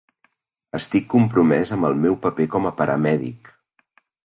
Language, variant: Catalan, Central